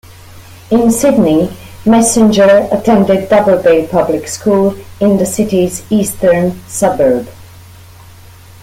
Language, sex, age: English, female, 30-39